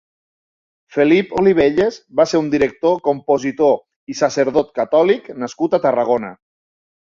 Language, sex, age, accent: Catalan, male, 30-39, Lleidatà